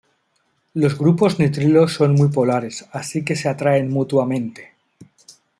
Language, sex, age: Spanish, male, 40-49